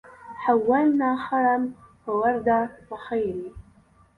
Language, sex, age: Arabic, female, under 19